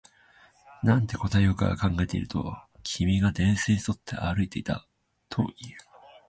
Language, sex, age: Japanese, male, 19-29